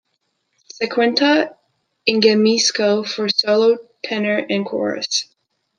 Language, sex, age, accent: English, male, 19-29, United States English